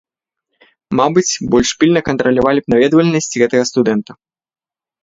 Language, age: Belarusian, 40-49